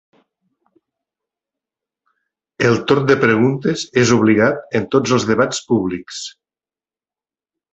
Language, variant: Catalan, Nord-Occidental